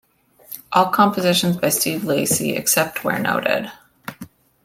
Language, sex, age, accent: English, female, 19-29, Canadian English